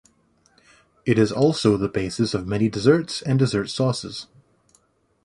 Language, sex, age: English, male, 19-29